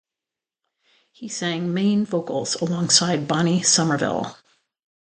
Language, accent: English, United States English